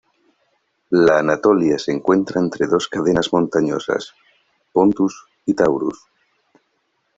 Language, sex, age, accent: Spanish, male, 30-39, España: Norte peninsular (Asturias, Castilla y León, Cantabria, País Vasco, Navarra, Aragón, La Rioja, Guadalajara, Cuenca)